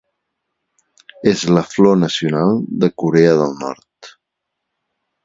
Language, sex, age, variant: Catalan, male, 40-49, Central